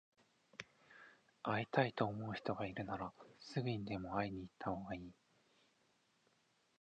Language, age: Japanese, 19-29